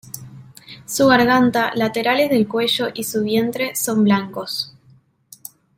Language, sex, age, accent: Spanish, female, 19-29, Rioplatense: Argentina, Uruguay, este de Bolivia, Paraguay